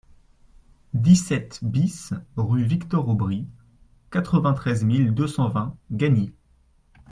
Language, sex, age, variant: French, male, 19-29, Français de métropole